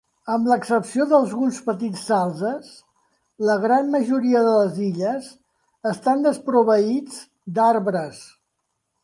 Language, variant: Catalan, Central